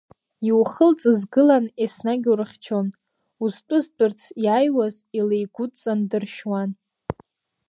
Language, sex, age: Abkhazian, female, 19-29